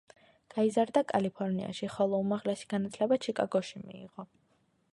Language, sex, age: Georgian, female, 19-29